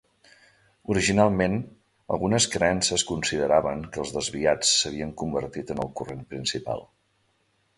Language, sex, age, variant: Catalan, male, 40-49, Central